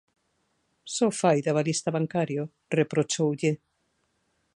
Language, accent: Galician, Normativo (estándar)